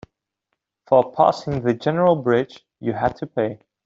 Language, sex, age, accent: English, male, 19-29, England English